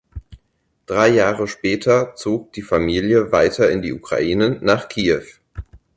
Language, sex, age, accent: German, male, 19-29, Deutschland Deutsch